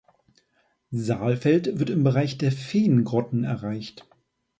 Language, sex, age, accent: German, male, 30-39, Deutschland Deutsch